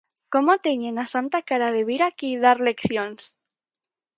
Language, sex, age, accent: Galician, female, under 19, Normativo (estándar)